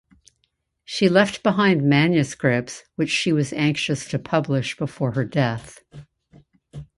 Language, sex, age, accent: English, female, 60-69, United States English